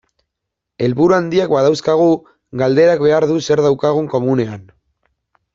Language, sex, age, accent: Basque, male, 19-29, Mendebalekoa (Araba, Bizkaia, Gipuzkoako mendebaleko herri batzuk)